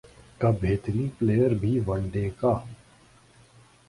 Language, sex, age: Urdu, male, 19-29